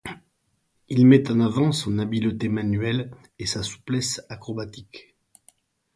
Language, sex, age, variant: French, male, 50-59, Français de métropole